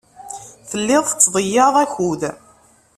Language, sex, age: Kabyle, female, 30-39